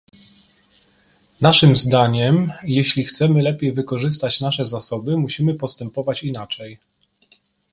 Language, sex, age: Polish, male, 30-39